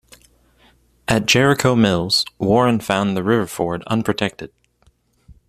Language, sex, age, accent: English, male, 19-29, United States English